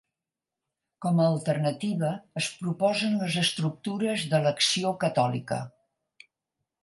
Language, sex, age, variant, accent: Catalan, female, 70-79, Central, central